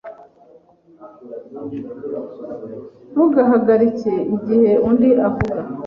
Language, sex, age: Kinyarwanda, female, 40-49